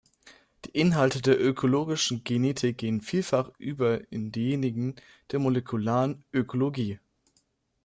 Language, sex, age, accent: German, male, under 19, Deutschland Deutsch